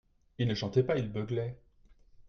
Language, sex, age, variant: French, male, 30-39, Français de métropole